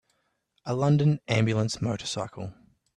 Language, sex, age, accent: English, male, 30-39, Australian English